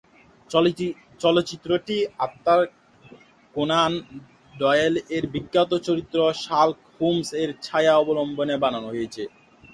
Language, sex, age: Bengali, male, 19-29